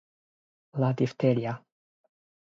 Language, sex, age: Spanish, male, 19-29